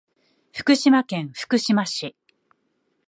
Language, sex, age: Japanese, female, 40-49